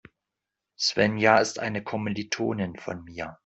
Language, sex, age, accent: German, male, 40-49, Deutschland Deutsch